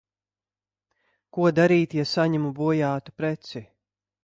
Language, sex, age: Latvian, female, 50-59